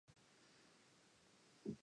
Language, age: English, 19-29